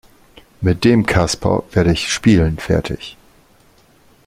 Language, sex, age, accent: German, male, 40-49, Deutschland Deutsch